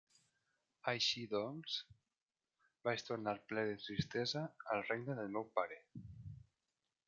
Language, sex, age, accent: Catalan, male, 19-29, valencià